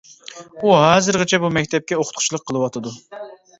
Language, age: Uyghur, 30-39